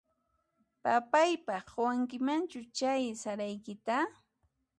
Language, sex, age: Puno Quechua, female, 30-39